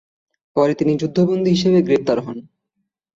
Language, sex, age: Bengali, male, 19-29